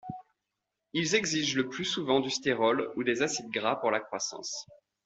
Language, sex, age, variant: French, male, 30-39, Français de métropole